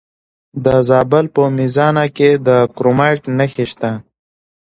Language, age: Pashto, 19-29